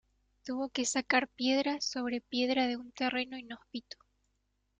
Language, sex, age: Spanish, female, 19-29